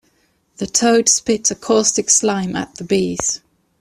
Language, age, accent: English, 19-29, England English